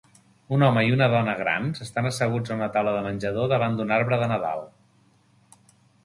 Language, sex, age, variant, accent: Catalan, male, 50-59, Central, central